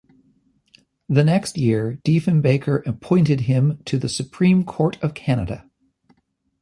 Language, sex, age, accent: English, male, 50-59, United States English